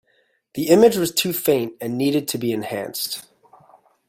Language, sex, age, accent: English, male, 30-39, United States English